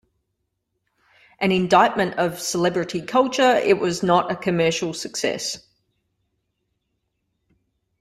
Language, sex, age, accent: English, female, 40-49, Australian English